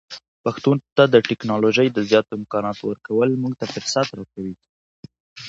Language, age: Pashto, 19-29